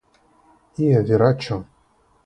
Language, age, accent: Esperanto, 30-39, Internacia